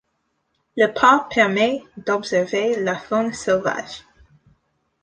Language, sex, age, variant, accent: French, female, 19-29, Français d'Amérique du Nord, Français des États-Unis